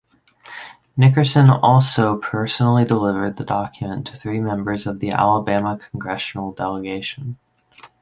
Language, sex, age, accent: English, female, 19-29, United States English